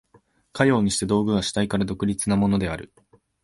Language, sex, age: Japanese, male, 19-29